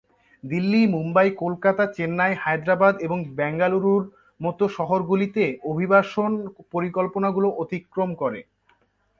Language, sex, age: Bengali, male, under 19